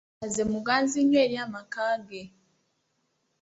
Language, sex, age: Ganda, female, 19-29